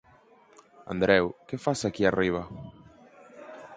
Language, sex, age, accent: Galician, male, 19-29, Central (gheada)